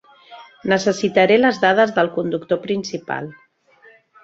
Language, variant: Catalan, Central